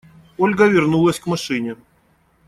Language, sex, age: Russian, male, 40-49